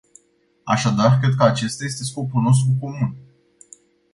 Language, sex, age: Romanian, male, 19-29